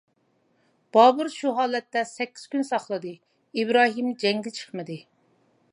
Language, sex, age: Uyghur, female, 40-49